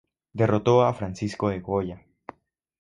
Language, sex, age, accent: Spanish, male, under 19, Andino-Pacífico: Colombia, Perú, Ecuador, oeste de Bolivia y Venezuela andina